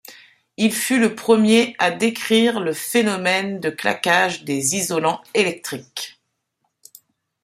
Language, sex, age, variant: French, female, 30-39, Français de métropole